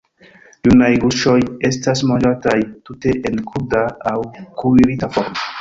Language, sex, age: Esperanto, male, 19-29